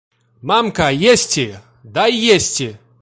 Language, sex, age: Belarusian, male, 19-29